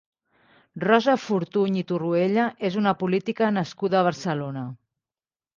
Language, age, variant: Catalan, 50-59, Central